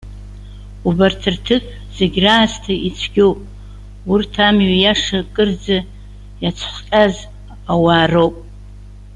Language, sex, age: Abkhazian, female, 70-79